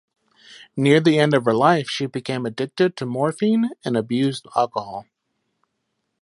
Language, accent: English, United States English